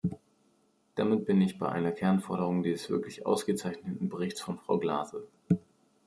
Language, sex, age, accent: German, male, 30-39, Deutschland Deutsch